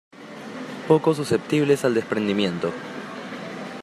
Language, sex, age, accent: Spanish, male, 19-29, Andino-Pacífico: Colombia, Perú, Ecuador, oeste de Bolivia y Venezuela andina